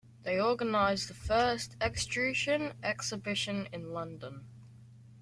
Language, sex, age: English, male, under 19